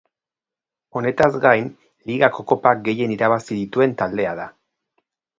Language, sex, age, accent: Basque, male, 30-39, Erdialdekoa edo Nafarra (Gipuzkoa, Nafarroa)